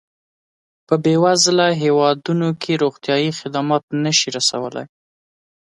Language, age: Pashto, 30-39